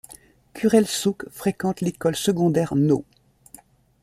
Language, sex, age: French, female, 50-59